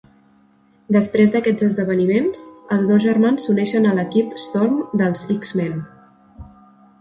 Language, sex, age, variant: Catalan, female, 19-29, Central